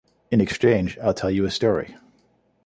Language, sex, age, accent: English, male, 40-49, United States English